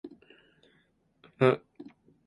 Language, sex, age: Japanese, male, 19-29